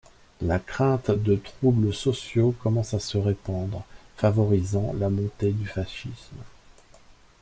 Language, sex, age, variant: French, male, 40-49, Français de métropole